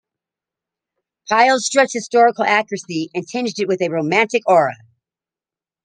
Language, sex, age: English, female, 40-49